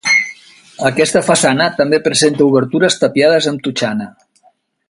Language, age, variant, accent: Catalan, 60-69, Central, central